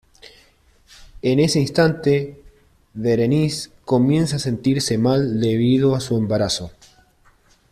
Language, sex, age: Spanish, male, 30-39